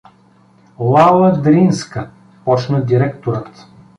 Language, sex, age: Bulgarian, male, 40-49